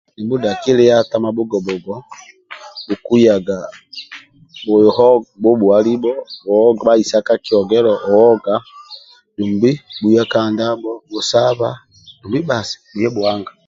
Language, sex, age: Amba (Uganda), male, 40-49